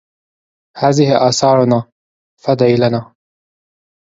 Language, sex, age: Arabic, male, 19-29